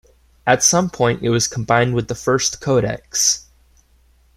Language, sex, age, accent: English, male, 19-29, United States English